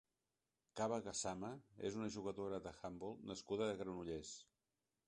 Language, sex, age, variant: Catalan, male, 60-69, Central